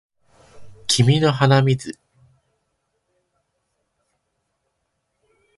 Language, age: Japanese, 30-39